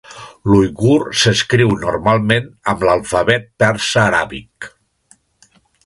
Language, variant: Catalan, Nord-Occidental